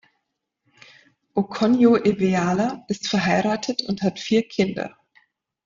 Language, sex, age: German, female, 30-39